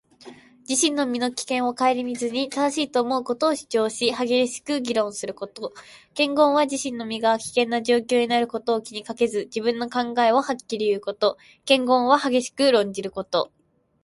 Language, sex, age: Japanese, female, 19-29